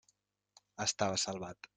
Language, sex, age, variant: Catalan, male, 30-39, Central